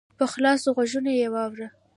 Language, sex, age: Pashto, female, 19-29